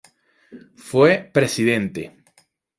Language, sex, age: Spanish, male, 19-29